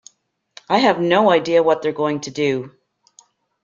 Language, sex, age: English, female, 50-59